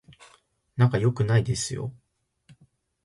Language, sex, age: Japanese, male, under 19